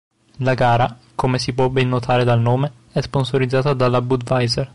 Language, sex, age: Italian, male, 19-29